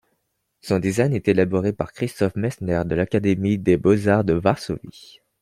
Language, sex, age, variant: French, male, 19-29, Français de métropole